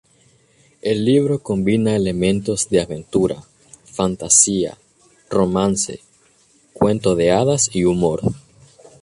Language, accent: Spanish, América central